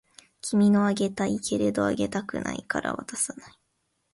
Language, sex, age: Japanese, female, 19-29